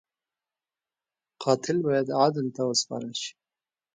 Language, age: Pashto, 30-39